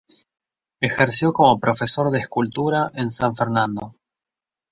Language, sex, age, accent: Spanish, male, 19-29, Rioplatense: Argentina, Uruguay, este de Bolivia, Paraguay